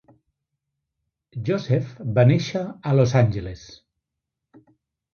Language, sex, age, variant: Catalan, female, 50-59, Central